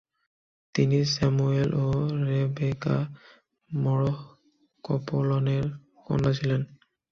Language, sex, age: Bengali, male, 19-29